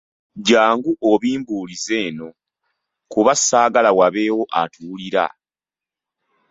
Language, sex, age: Ganda, male, 30-39